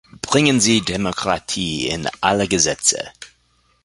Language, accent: German, Deutschland Deutsch